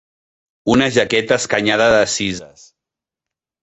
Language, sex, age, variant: Catalan, male, 40-49, Central